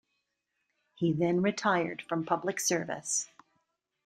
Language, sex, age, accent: English, female, 40-49, United States English